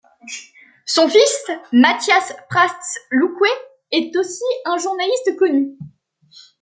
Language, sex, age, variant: French, female, under 19, Français de métropole